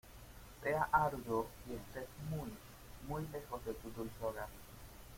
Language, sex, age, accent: Spanish, male, 30-39, Caribe: Cuba, Venezuela, Puerto Rico, República Dominicana, Panamá, Colombia caribeña, México caribeño, Costa del golfo de México